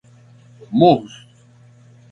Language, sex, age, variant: Portuguese, male, 40-49, Portuguese (Brasil)